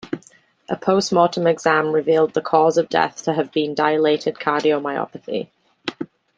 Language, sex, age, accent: English, female, 30-39, England English